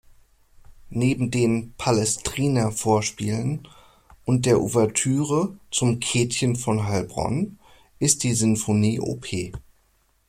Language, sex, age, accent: German, male, 30-39, Deutschland Deutsch